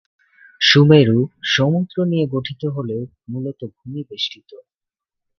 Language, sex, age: Bengali, male, 19-29